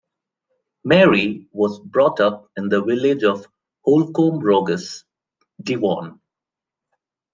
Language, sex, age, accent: English, male, 30-39, India and South Asia (India, Pakistan, Sri Lanka)